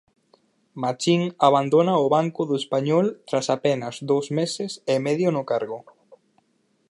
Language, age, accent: Galician, 19-29, Oriental (común en zona oriental)